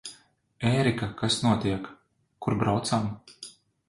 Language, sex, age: Latvian, male, 30-39